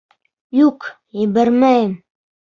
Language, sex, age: Bashkir, male, under 19